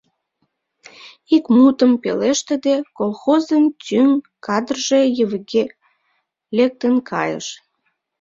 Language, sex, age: Mari, female, 19-29